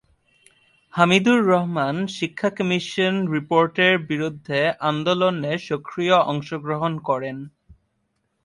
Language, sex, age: Bengali, male, 19-29